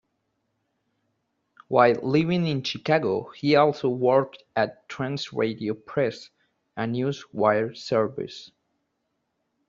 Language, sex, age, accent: English, male, 19-29, United States English